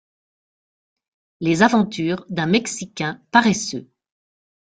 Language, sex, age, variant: French, female, 60-69, Français de métropole